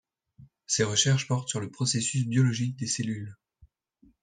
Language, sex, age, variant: French, male, 19-29, Français de métropole